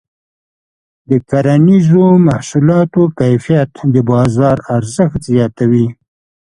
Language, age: Pashto, 70-79